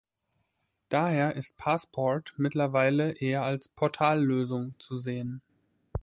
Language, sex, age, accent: German, male, 19-29, Deutschland Deutsch